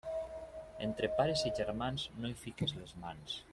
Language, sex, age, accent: Catalan, male, 40-49, valencià